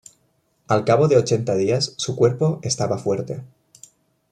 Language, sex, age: Spanish, male, 19-29